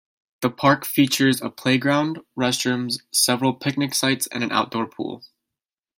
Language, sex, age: English, male, 19-29